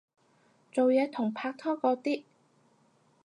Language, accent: Cantonese, 广州音